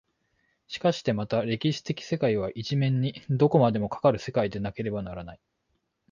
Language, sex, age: Japanese, male, 30-39